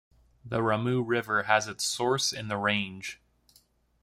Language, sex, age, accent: English, male, 19-29, United States English